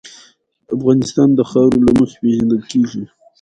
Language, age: Pashto, 19-29